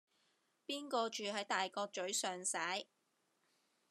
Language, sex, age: Cantonese, female, 30-39